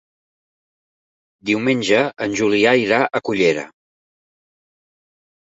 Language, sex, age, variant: Catalan, male, 40-49, Central